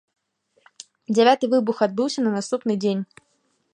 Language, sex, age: Belarusian, female, 19-29